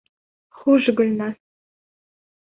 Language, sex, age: Bashkir, female, 19-29